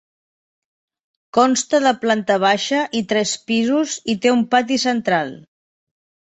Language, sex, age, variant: Catalan, female, 30-39, Septentrional